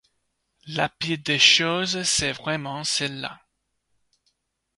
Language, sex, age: French, male, 19-29